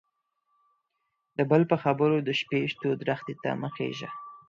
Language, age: Pashto, 19-29